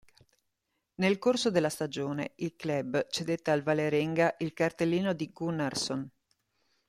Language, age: Italian, 50-59